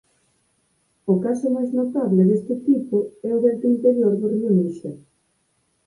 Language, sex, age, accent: Galician, female, 30-39, Normativo (estándar)